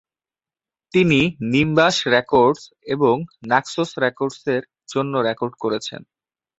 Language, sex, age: Bengali, male, under 19